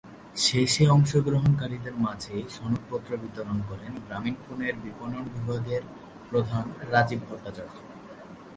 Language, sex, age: Bengali, male, 19-29